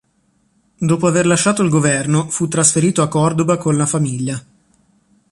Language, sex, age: Italian, male, 30-39